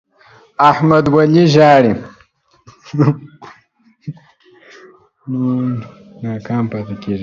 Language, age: Pashto, under 19